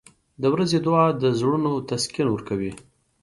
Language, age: Pashto, 30-39